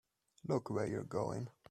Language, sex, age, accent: English, male, 19-29, England English